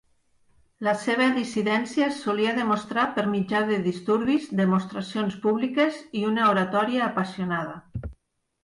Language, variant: Catalan, Nord-Occidental